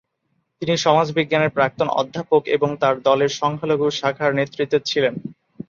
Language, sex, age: Bengali, male, 19-29